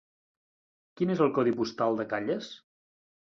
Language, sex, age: Catalan, male, 40-49